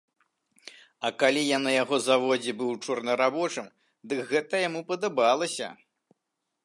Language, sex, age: Belarusian, male, 40-49